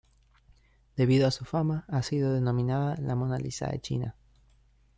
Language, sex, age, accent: Spanish, male, under 19, Rioplatense: Argentina, Uruguay, este de Bolivia, Paraguay